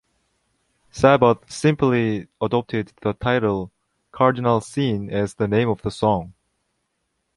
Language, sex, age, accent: English, male, 19-29, United States English